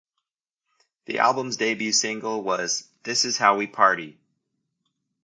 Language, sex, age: English, male, 30-39